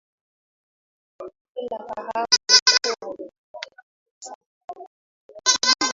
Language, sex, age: Swahili, female, 19-29